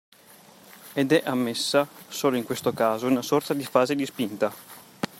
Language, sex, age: Italian, male, 30-39